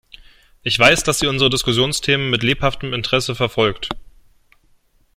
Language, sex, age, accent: German, male, 19-29, Deutschland Deutsch